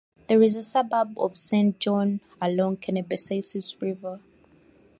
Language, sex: English, female